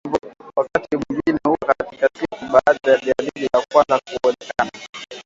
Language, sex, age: Swahili, male, 19-29